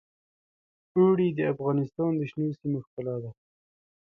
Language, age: Pashto, 19-29